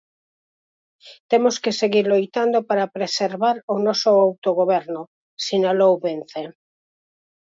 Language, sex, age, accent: Galician, female, 50-59, Normativo (estándar)